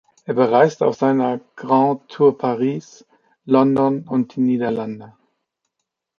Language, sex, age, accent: German, male, 40-49, Deutschland Deutsch